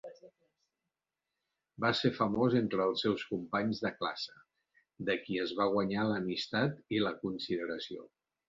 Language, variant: Catalan, Central